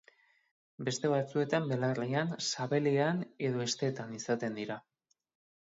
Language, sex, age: Basque, male, 30-39